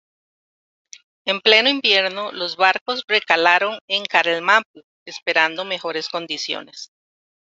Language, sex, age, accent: Spanish, female, 50-59, América central